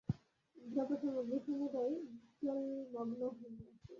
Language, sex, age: Bengali, female, 19-29